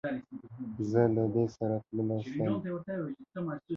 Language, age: Pashto, under 19